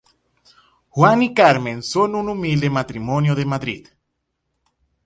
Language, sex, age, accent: Spanish, male, 19-29, Caribe: Cuba, Venezuela, Puerto Rico, República Dominicana, Panamá, Colombia caribeña, México caribeño, Costa del golfo de México